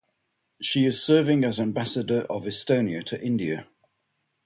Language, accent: English, England English